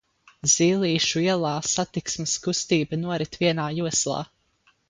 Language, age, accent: Latvian, under 19, Vidzemes